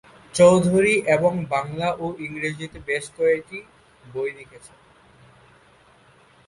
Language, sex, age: Bengali, male, 19-29